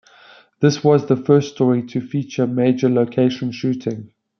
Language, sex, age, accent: English, male, 40-49, Southern African (South Africa, Zimbabwe, Namibia)